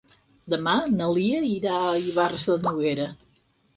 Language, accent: Catalan, Empordanès